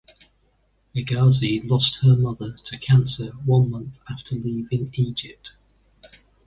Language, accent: English, England English